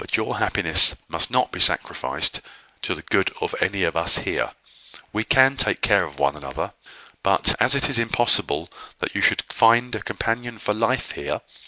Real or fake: real